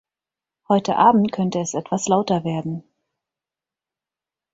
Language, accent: German, Deutschland Deutsch